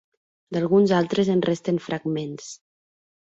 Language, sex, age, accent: Catalan, female, 19-29, central; nord-occidental